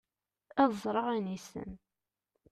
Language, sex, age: Kabyle, female, 19-29